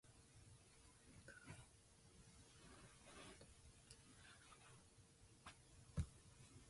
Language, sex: English, female